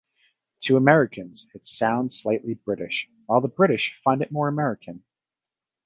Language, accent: English, United States English